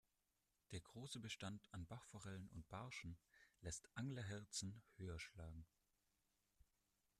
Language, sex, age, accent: German, male, 19-29, Deutschland Deutsch